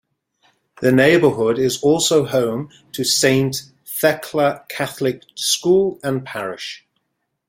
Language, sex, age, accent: English, male, 40-49, England English